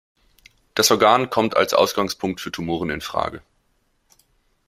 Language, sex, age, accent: German, male, 19-29, Deutschland Deutsch